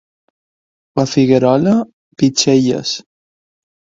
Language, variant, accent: Catalan, Balear, mallorquí; Palma